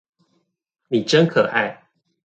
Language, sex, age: Chinese, male, 30-39